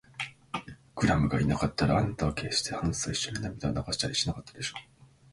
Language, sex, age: Japanese, male, 19-29